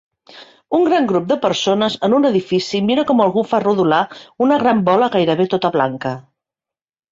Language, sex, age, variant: Catalan, female, 50-59, Central